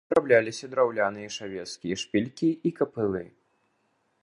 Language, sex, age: Belarusian, male, under 19